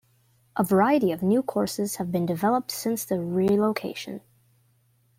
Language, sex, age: English, female, under 19